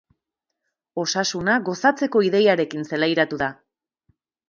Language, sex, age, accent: Basque, female, 30-39, Erdialdekoa edo Nafarra (Gipuzkoa, Nafarroa)